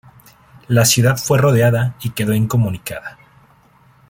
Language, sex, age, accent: Spanish, male, 30-39, México